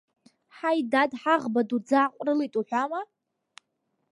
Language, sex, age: Abkhazian, female, under 19